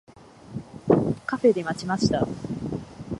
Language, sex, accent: Japanese, female, 標準語